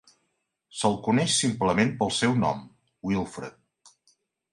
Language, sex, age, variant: Catalan, male, 40-49, Central